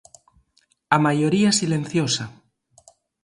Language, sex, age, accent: Galician, male, 19-29, Normativo (estándar)